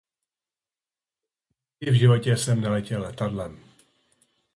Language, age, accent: Czech, 40-49, pražský